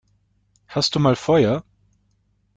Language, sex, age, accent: German, male, 19-29, Österreichisches Deutsch